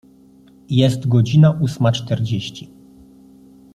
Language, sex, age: Polish, male, 30-39